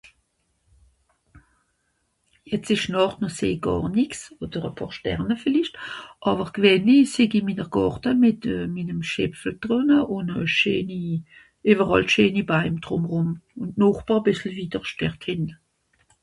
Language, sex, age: Swiss German, female, 60-69